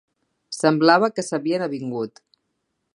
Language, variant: Catalan, Central